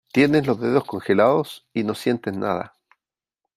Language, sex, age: Spanish, male, 50-59